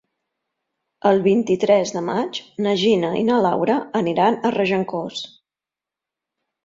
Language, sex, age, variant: Catalan, female, 40-49, Central